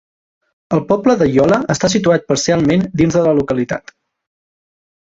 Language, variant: Catalan, Central